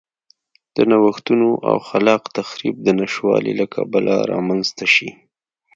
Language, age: Pashto, 30-39